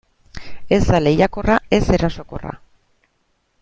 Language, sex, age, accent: Basque, female, 30-39, Mendebalekoa (Araba, Bizkaia, Gipuzkoako mendebaleko herri batzuk)